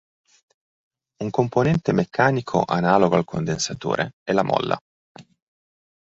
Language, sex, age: Italian, male, 40-49